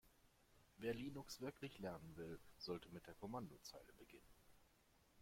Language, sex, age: German, male, 50-59